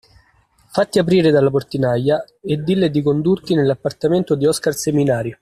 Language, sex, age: Italian, male, 19-29